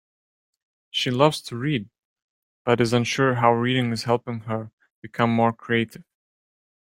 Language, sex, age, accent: English, male, 19-29, United States English